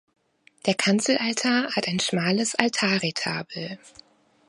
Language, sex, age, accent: German, female, 30-39, Deutschland Deutsch